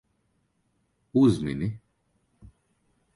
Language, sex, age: Latvian, male, 40-49